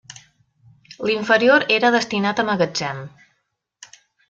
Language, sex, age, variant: Catalan, female, 30-39, Central